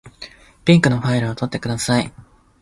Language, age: Japanese, 19-29